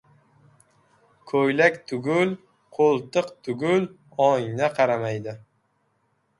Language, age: Uzbek, 19-29